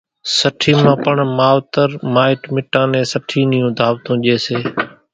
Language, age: Kachi Koli, 19-29